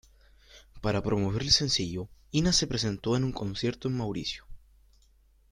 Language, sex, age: Spanish, male, 19-29